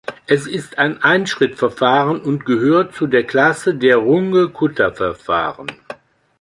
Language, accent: German, Deutschland Deutsch